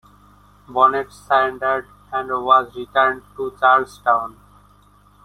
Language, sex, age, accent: English, male, 19-29, India and South Asia (India, Pakistan, Sri Lanka)